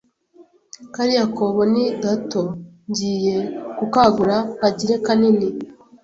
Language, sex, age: Kinyarwanda, female, 19-29